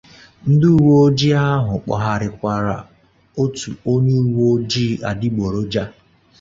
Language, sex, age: Igbo, male, 30-39